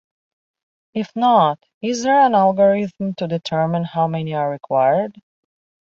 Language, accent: English, United States English